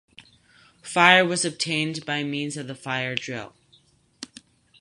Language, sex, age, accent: English, male, under 19, United States English